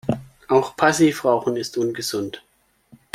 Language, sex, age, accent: German, male, 19-29, Deutschland Deutsch